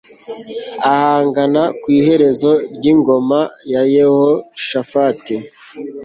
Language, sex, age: Kinyarwanda, male, 19-29